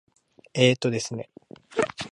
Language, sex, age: Japanese, male, 19-29